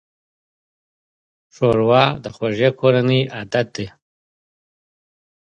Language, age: Pashto, 30-39